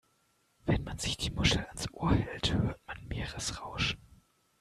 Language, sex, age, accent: German, male, 19-29, Deutschland Deutsch